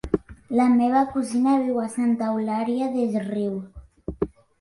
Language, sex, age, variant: Catalan, male, 40-49, Central